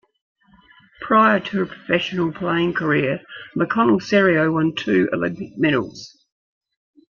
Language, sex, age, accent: English, female, 60-69, Australian English